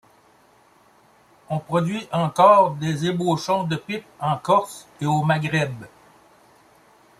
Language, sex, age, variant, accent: French, male, 60-69, Français d'Amérique du Nord, Français du Canada